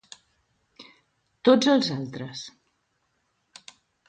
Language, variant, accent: Catalan, Central, central